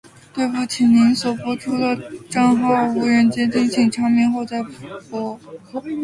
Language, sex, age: Chinese, female, 19-29